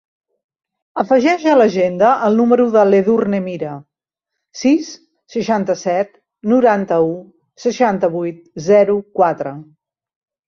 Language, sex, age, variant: Catalan, female, 50-59, Central